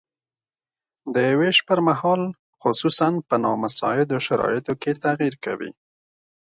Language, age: Pashto, 30-39